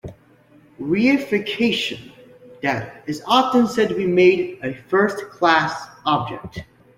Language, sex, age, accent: English, male, under 19, United States English